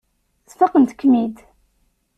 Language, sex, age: Kabyle, female, 19-29